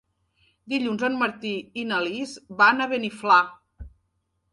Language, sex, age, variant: Catalan, female, 40-49, Septentrional